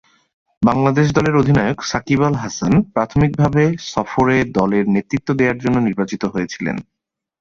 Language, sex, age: Bengali, male, 30-39